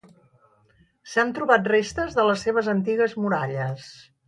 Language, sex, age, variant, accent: Catalan, female, 60-69, Central, central